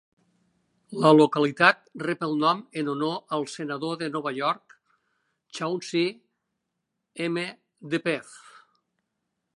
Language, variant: Catalan, Nord-Occidental